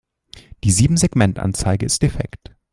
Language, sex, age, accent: German, male, 19-29, Deutschland Deutsch